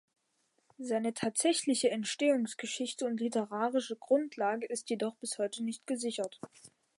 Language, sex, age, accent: German, male, under 19, Deutschland Deutsch